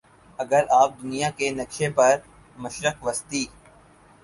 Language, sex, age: Urdu, male, 19-29